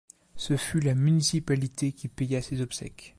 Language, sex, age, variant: French, male, 19-29, Français de métropole